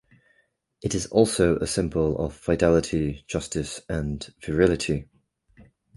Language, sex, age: English, male, 30-39